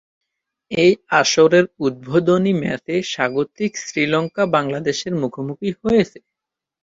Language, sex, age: Bengali, male, 19-29